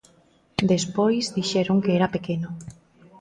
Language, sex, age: Galician, female, 40-49